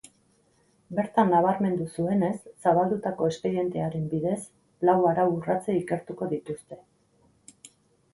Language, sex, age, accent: Basque, female, 50-59, Erdialdekoa edo Nafarra (Gipuzkoa, Nafarroa)